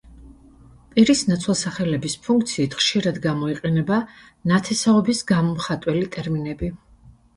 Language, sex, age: Georgian, female, 50-59